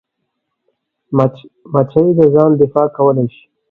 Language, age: Pashto, 40-49